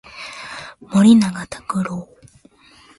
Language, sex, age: Japanese, female, 19-29